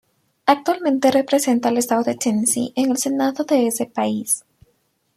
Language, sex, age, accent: Spanish, female, 19-29, Andino-Pacífico: Colombia, Perú, Ecuador, oeste de Bolivia y Venezuela andina